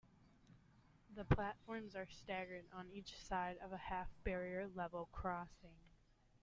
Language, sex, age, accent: English, female, 19-29, United States English